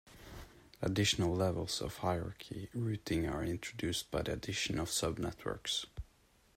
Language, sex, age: English, male, 19-29